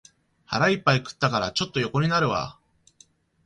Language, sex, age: Japanese, male, 19-29